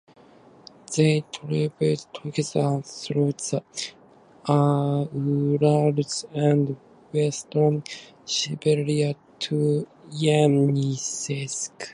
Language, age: English, under 19